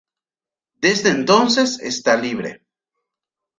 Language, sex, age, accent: Spanish, male, 40-49, Rioplatense: Argentina, Uruguay, este de Bolivia, Paraguay